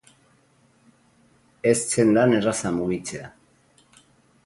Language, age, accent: Basque, 60-69, Erdialdekoa edo Nafarra (Gipuzkoa, Nafarroa)